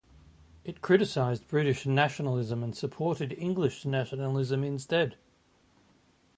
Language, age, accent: English, 40-49, Australian English